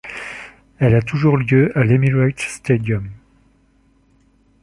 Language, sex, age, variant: French, male, 40-49, Français de métropole